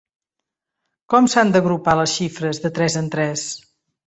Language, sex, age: Catalan, female, 60-69